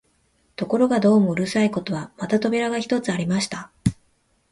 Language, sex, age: Japanese, female, 30-39